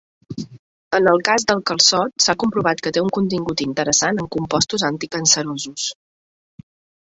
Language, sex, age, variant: Catalan, female, 30-39, Central